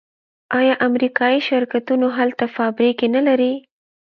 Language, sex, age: Pashto, female, 40-49